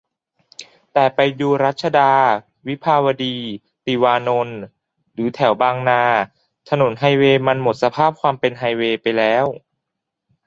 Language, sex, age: Thai, male, 19-29